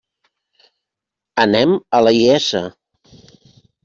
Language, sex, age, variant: Catalan, male, 50-59, Central